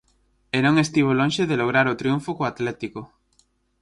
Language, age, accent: Galician, 19-29, Atlántico (seseo e gheada); Normativo (estándar)